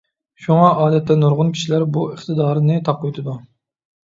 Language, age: Uyghur, 40-49